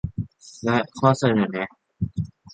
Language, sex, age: Thai, male, under 19